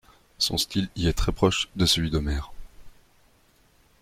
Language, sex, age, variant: French, male, 19-29, Français de métropole